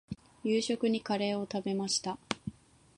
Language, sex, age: Japanese, female, 19-29